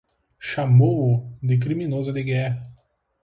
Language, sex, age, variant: Portuguese, male, 19-29, Portuguese (Brasil)